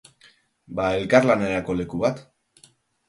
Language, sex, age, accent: Basque, male, 30-39, Mendebalekoa (Araba, Bizkaia, Gipuzkoako mendebaleko herri batzuk)